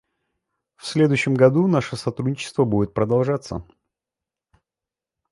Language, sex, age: Russian, male, 30-39